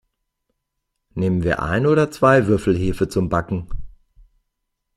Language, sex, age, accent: German, male, 50-59, Deutschland Deutsch